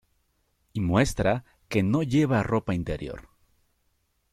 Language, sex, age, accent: Spanish, male, 19-29, México